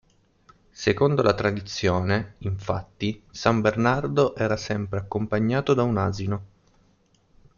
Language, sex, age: Italian, male, 19-29